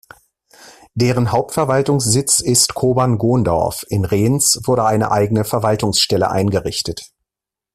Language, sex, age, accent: German, male, 40-49, Deutschland Deutsch